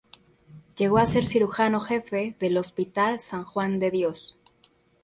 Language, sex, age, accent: Spanish, female, 19-29, México